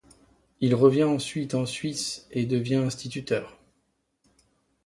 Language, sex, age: French, male, 30-39